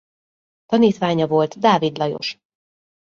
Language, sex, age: Hungarian, female, 30-39